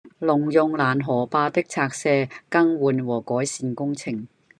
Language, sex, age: Cantonese, female, 60-69